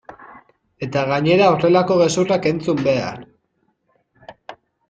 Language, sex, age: Basque, male, under 19